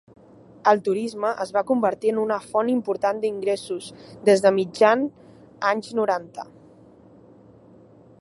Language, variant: Catalan, Septentrional